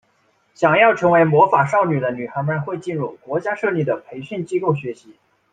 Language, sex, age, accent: Chinese, male, 19-29, 出生地：湖南省